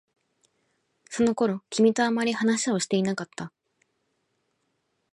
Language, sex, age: Japanese, female, 19-29